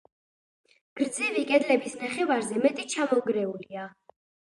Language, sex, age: Georgian, female, under 19